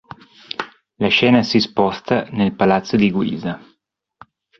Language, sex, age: Italian, male, 40-49